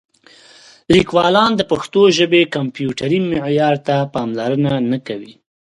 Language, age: Pashto, 19-29